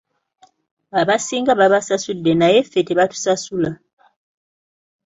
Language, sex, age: Ganda, female, 30-39